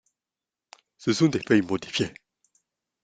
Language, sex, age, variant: French, male, under 19, Français de métropole